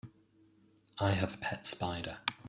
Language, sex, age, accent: English, male, 30-39, England English